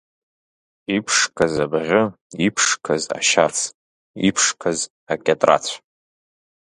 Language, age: Abkhazian, 19-29